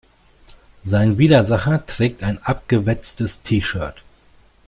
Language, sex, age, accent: German, male, 40-49, Deutschland Deutsch